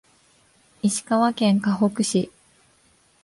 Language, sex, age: Japanese, female, 19-29